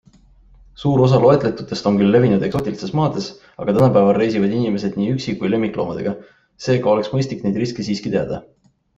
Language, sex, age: Estonian, male, 19-29